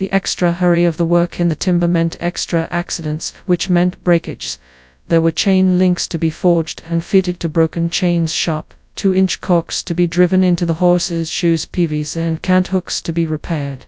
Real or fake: fake